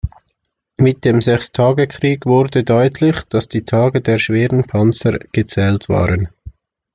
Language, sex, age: German, male, 19-29